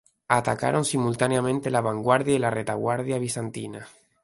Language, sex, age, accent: Spanish, male, 19-29, España: Islas Canarias